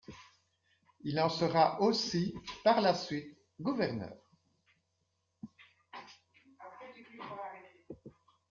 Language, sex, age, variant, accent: French, female, 60-69, Français d'Europe, Français de Belgique